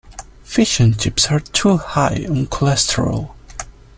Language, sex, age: English, male, 19-29